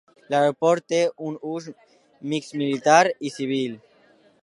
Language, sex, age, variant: Catalan, male, under 19, Alacantí